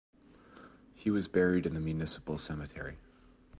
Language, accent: English, United States English